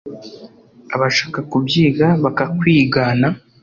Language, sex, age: Kinyarwanda, male, under 19